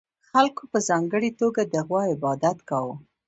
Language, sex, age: Pashto, female, 19-29